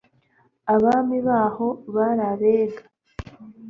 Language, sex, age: Kinyarwanda, female, 19-29